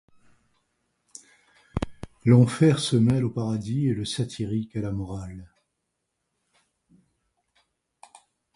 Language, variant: French, Français de métropole